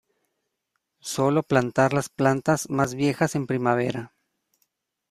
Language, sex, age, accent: Spanish, male, 30-39, México